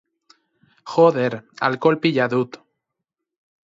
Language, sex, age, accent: Basque, male, 30-39, Mendebalekoa (Araba, Bizkaia, Gipuzkoako mendebaleko herri batzuk)